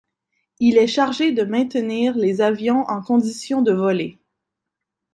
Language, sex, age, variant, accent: French, female, 19-29, Français d'Amérique du Nord, Français du Canada